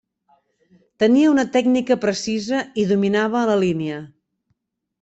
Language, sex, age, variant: Catalan, female, 50-59, Central